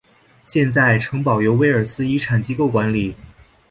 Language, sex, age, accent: Chinese, male, 19-29, 出生地：黑龙江省